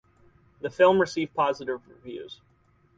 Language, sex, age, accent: English, male, 30-39, United States English